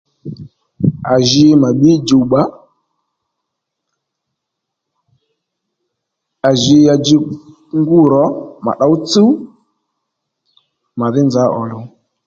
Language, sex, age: Lendu, male, 30-39